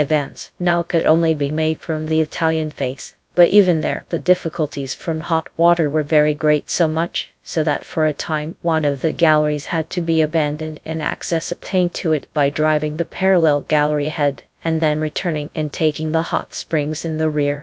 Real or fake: fake